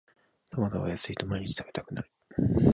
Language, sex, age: Japanese, male, 19-29